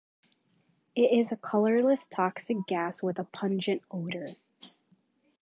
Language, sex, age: English, female, under 19